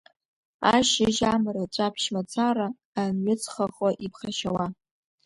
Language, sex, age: Abkhazian, female, under 19